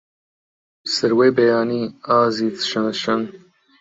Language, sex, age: Central Kurdish, male, 30-39